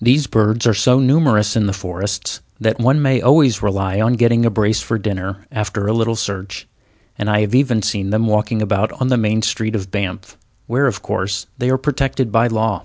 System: none